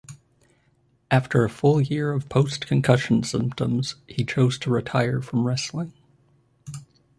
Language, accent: English, Canadian English